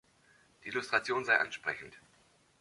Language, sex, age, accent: German, male, 40-49, Deutschland Deutsch